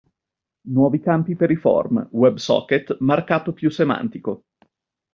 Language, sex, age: Italian, male, 50-59